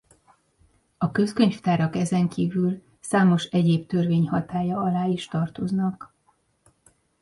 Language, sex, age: Hungarian, female, 40-49